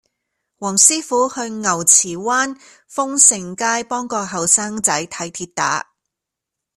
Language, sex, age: Cantonese, female, 40-49